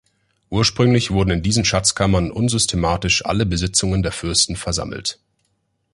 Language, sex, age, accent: German, male, 19-29, Deutschland Deutsch